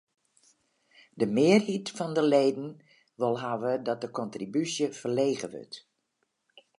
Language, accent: Western Frisian, Klaaifrysk